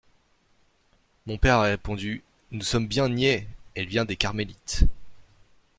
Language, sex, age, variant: French, male, 19-29, Français de métropole